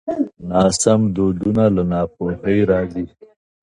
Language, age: Pashto, 40-49